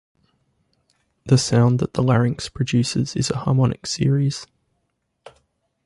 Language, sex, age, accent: English, male, 30-39, Australian English